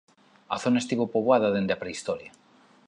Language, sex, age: Galician, male, 40-49